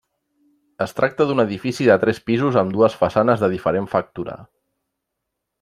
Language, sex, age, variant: Catalan, male, 40-49, Central